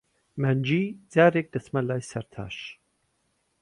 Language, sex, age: Central Kurdish, male, 30-39